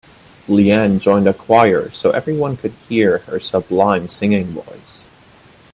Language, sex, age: English, male, 19-29